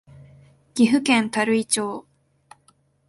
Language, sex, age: Japanese, female, 19-29